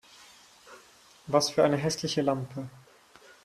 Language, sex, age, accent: German, male, 19-29, Deutschland Deutsch; Schweizerdeutsch